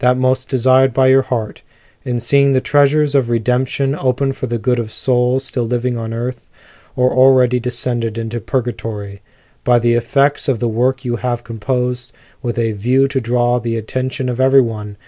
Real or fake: real